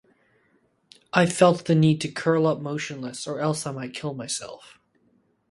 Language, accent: English, United States English